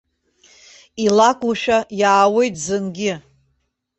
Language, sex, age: Abkhazian, female, 50-59